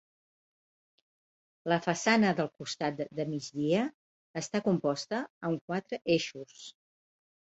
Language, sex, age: Catalan, female, 60-69